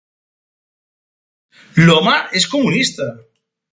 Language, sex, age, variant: Catalan, male, 50-59, Central